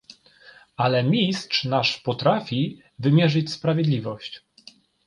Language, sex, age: Polish, male, 30-39